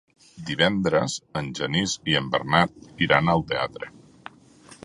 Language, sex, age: Catalan, male, 50-59